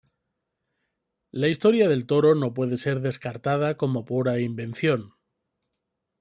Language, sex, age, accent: Spanish, male, 40-49, España: Norte peninsular (Asturias, Castilla y León, Cantabria, País Vasco, Navarra, Aragón, La Rioja, Guadalajara, Cuenca)